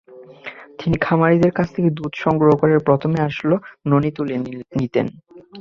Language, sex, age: Bengali, male, 19-29